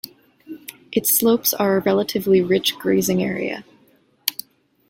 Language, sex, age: English, female, 19-29